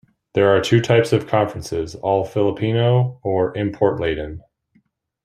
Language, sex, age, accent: English, male, 30-39, United States English